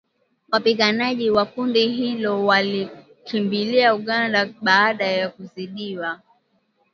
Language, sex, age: Swahili, female, 19-29